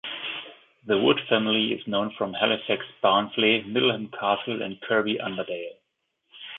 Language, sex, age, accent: English, male, 30-39, United States English